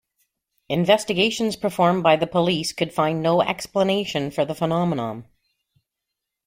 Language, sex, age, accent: English, female, 50-59, Canadian English